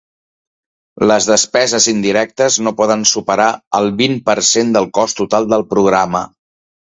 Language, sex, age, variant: Catalan, male, 40-49, Central